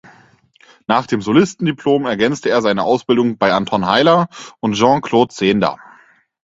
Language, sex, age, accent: German, male, 19-29, Deutschland Deutsch